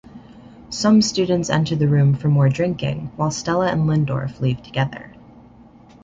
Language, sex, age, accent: English, male, under 19, United States English